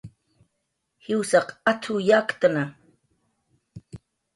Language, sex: Jaqaru, female